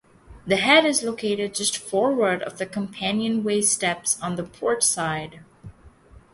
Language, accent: English, United States English